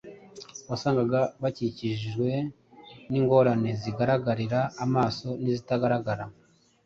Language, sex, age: Kinyarwanda, male, 40-49